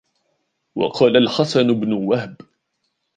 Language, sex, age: Arabic, male, 19-29